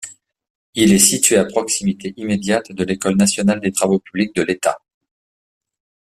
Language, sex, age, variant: French, male, 40-49, Français de métropole